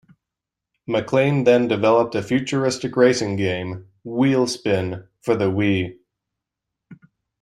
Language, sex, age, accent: English, male, 19-29, United States English